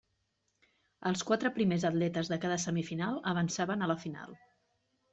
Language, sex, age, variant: Catalan, female, 40-49, Central